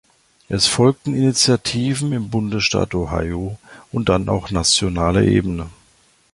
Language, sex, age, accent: German, male, 50-59, Deutschland Deutsch